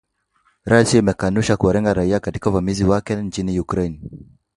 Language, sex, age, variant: Swahili, male, 19-29, Kiswahili cha Bara ya Kenya